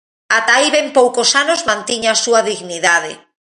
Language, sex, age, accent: Galician, female, 40-49, Normativo (estándar)